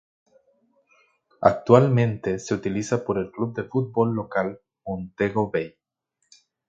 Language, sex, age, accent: Spanish, male, 19-29, América central